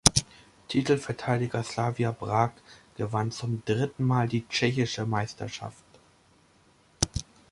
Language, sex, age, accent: German, male, 19-29, Deutschland Deutsch